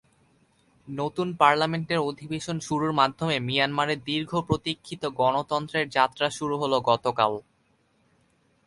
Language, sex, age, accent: Bengali, male, under 19, প্রমিত